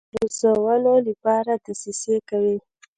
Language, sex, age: Pashto, female, 19-29